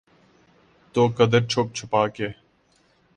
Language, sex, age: Urdu, male, 19-29